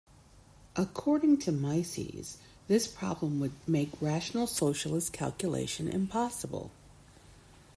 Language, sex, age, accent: English, female, 40-49, United States English